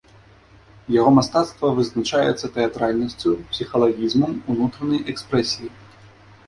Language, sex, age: Belarusian, male, 19-29